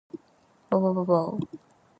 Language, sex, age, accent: Japanese, female, 19-29, 標準語